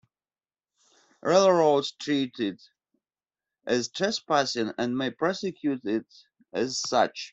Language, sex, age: English, male, 50-59